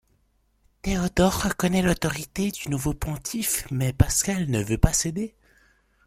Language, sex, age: French, male, 19-29